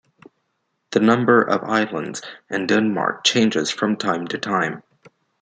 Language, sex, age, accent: English, male, under 19, United States English